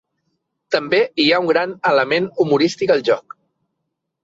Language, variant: Catalan, Central